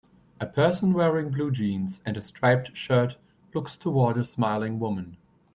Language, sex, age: English, male, 30-39